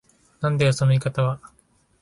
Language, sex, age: Japanese, male, 19-29